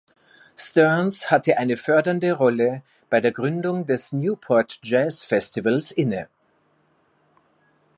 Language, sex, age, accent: German, male, 60-69, Österreichisches Deutsch